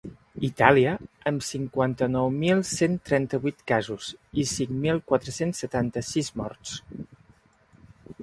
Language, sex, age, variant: Catalan, male, 30-39, Central